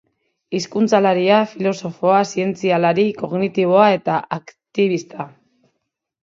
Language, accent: Basque, Mendebalekoa (Araba, Bizkaia, Gipuzkoako mendebaleko herri batzuk)